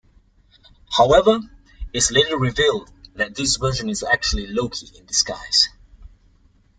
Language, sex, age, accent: English, male, 19-29, Singaporean English